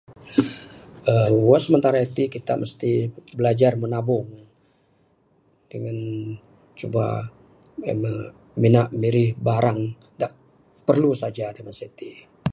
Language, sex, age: Bukar-Sadung Bidayuh, male, 60-69